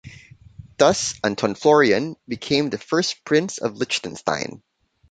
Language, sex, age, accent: English, male, 30-39, Filipino